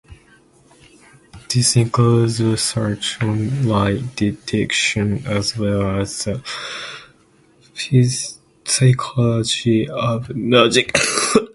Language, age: English, under 19